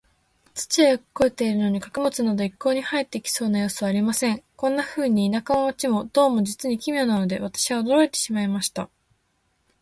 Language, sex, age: Japanese, female, 19-29